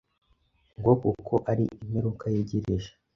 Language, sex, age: Kinyarwanda, male, under 19